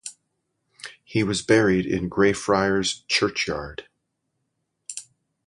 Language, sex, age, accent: English, male, 60-69, United States English